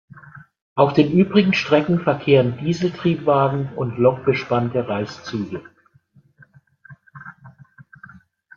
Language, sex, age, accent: German, male, 50-59, Deutschland Deutsch